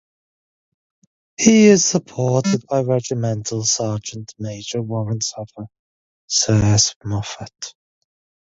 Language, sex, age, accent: English, male, 19-29, England English